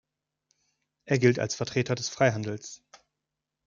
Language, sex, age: German, male, 30-39